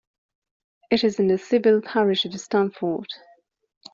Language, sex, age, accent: English, female, 19-29, England English